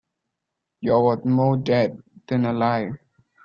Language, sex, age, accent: English, male, 19-29, India and South Asia (India, Pakistan, Sri Lanka)